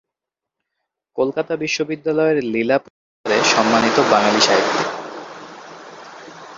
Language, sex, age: Bengali, male, 19-29